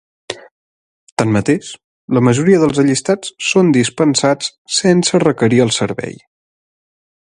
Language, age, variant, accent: Catalan, 30-39, Central, central; Garrotxi